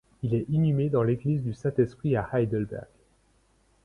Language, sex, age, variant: French, male, 40-49, Français de métropole